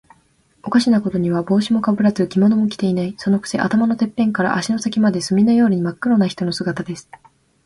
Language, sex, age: Japanese, female, 19-29